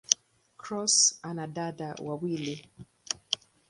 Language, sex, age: Swahili, female, 60-69